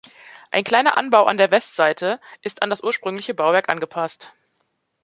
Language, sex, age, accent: German, female, 30-39, Deutschland Deutsch